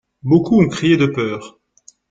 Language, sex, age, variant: French, male, 30-39, Français de métropole